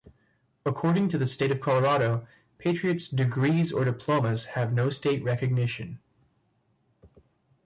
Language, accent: English, United States English